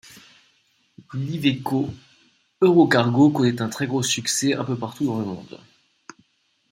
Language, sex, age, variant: French, male, 30-39, Français de métropole